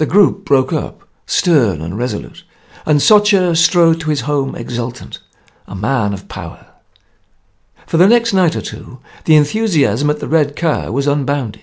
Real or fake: real